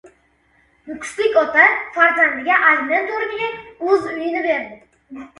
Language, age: Uzbek, 30-39